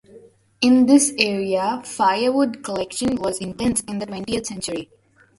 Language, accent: English, India and South Asia (India, Pakistan, Sri Lanka)